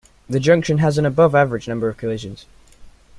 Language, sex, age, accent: English, male, under 19, England English